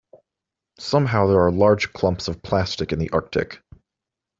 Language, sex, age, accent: English, male, 19-29, United States English